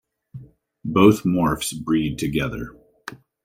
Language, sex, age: English, male, 40-49